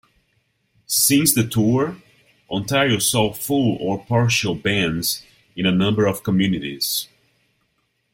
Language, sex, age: English, male, 30-39